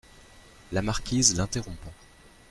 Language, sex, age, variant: French, male, 30-39, Français de métropole